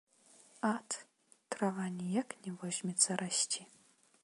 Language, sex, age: Belarusian, female, 19-29